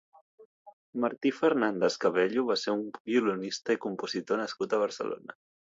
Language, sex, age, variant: Catalan, male, 30-39, Central